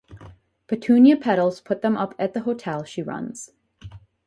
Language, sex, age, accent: English, female, 19-29, United States English